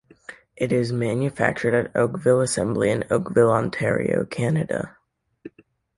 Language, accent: English, United States English